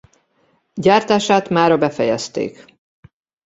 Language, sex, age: Hungarian, female, 40-49